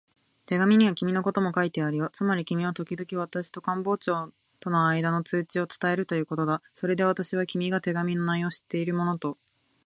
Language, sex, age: Japanese, female, 19-29